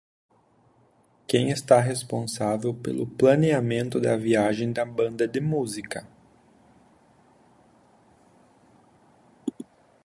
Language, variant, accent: Portuguese, Portuguese (Brasil), Gaucho